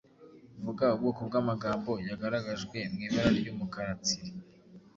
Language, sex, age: Kinyarwanda, male, 19-29